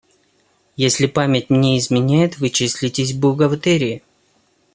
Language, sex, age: Russian, male, 19-29